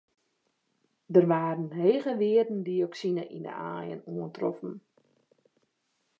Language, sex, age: Western Frisian, female, 40-49